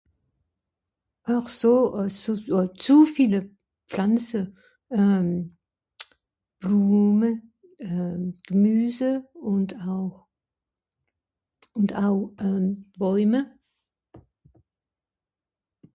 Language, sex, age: Swiss German, female, 60-69